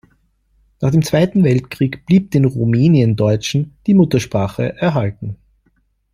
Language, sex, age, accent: German, male, 19-29, Österreichisches Deutsch